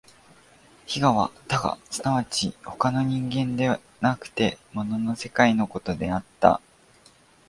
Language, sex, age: Japanese, male, 19-29